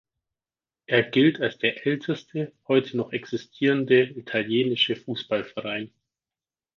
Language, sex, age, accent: German, male, 19-29, Deutschland Deutsch